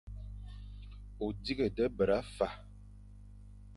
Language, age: Fang, 40-49